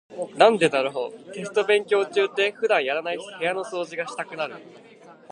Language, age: Japanese, 19-29